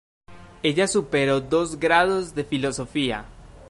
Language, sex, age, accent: Spanish, male, under 19, Andino-Pacífico: Colombia, Perú, Ecuador, oeste de Bolivia y Venezuela andina